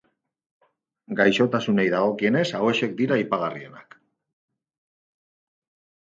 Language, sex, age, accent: Basque, male, 40-49, Mendebalekoa (Araba, Bizkaia, Gipuzkoako mendebaleko herri batzuk)